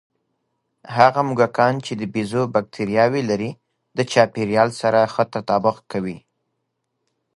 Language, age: Pashto, 30-39